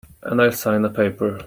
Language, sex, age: English, male, 30-39